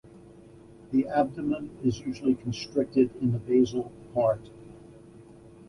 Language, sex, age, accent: English, male, 70-79, United States English